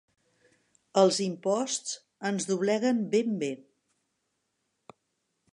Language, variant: Catalan, Central